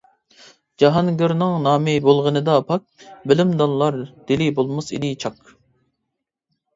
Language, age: Uyghur, 19-29